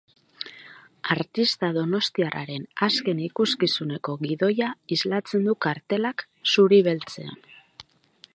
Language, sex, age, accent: Basque, female, 40-49, Mendebalekoa (Araba, Bizkaia, Gipuzkoako mendebaleko herri batzuk)